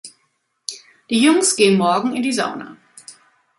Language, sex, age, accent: German, female, 50-59, Deutschland Deutsch